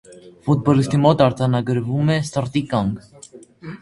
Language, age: Armenian, under 19